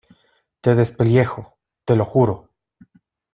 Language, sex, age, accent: Spanish, male, 40-49, Andino-Pacífico: Colombia, Perú, Ecuador, oeste de Bolivia y Venezuela andina